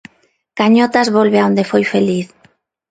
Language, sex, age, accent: Galician, female, 40-49, Neofalante